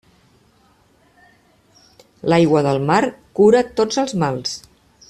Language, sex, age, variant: Catalan, female, 50-59, Central